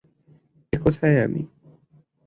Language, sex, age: Bengali, male, under 19